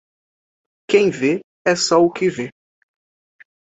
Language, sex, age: Portuguese, male, 19-29